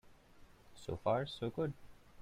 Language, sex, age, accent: English, male, 19-29, India and South Asia (India, Pakistan, Sri Lanka)